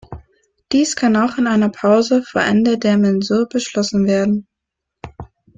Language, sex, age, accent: German, female, 19-29, Deutschland Deutsch